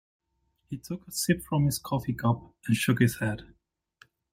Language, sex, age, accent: English, male, 30-39, United States English